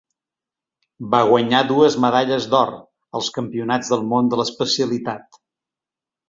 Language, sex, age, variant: Catalan, male, 60-69, Central